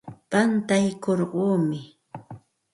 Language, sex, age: Santa Ana de Tusi Pasco Quechua, female, 40-49